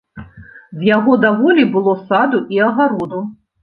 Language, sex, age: Belarusian, female, 40-49